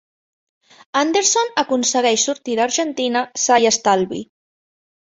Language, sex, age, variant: Catalan, female, 19-29, Central